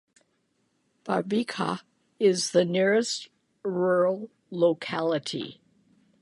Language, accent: English, United States English